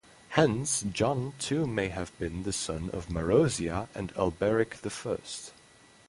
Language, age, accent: English, 19-29, United States English; England English